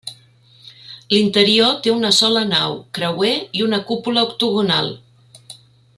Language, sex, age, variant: Catalan, female, 50-59, Central